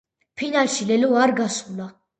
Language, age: Georgian, under 19